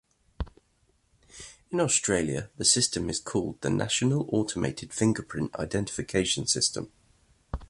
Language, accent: English, England English